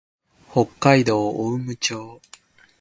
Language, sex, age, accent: Japanese, male, 19-29, 標準語